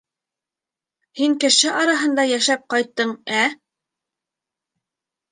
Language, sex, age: Bashkir, female, 19-29